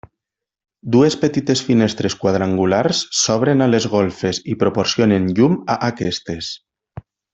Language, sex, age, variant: Catalan, male, 30-39, Nord-Occidental